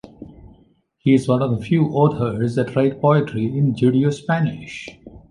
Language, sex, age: English, male, 70-79